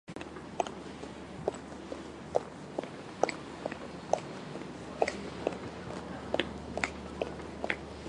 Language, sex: Japanese, female